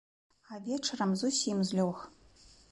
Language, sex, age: Belarusian, female, 30-39